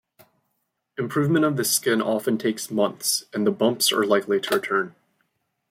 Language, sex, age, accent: English, male, 19-29, United States English